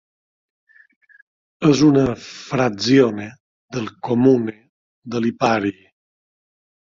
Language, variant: Catalan, Balear